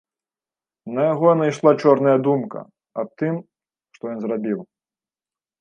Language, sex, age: Belarusian, male, 19-29